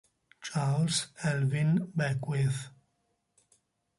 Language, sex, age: Italian, male, 70-79